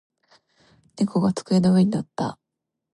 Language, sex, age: Japanese, female, 19-29